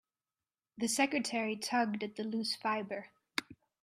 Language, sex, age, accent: English, female, 30-39, United States English